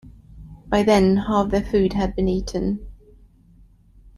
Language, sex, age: English, female, 30-39